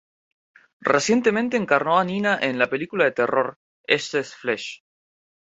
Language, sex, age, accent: Spanish, male, under 19, Rioplatense: Argentina, Uruguay, este de Bolivia, Paraguay